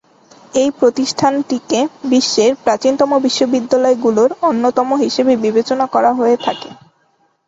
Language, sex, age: Bengali, female, under 19